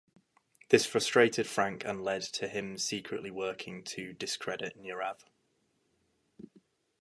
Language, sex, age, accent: English, male, 19-29, England English